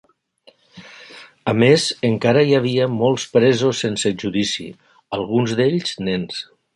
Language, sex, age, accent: Catalan, male, 60-69, valencià